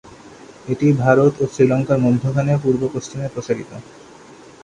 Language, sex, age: Bengali, male, 19-29